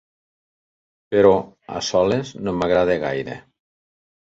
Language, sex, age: Catalan, male, 60-69